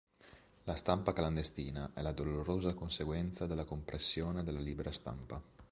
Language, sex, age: Italian, male, 30-39